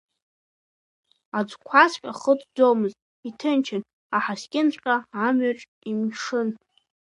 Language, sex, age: Abkhazian, female, 19-29